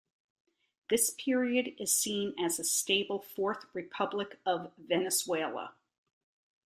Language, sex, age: English, female, 50-59